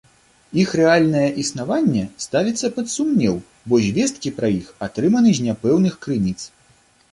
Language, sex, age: Belarusian, male, 30-39